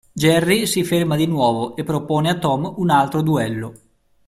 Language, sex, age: Italian, male, 30-39